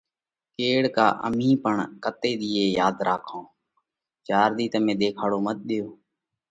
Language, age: Parkari Koli, 30-39